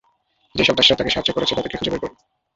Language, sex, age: Bengali, male, 19-29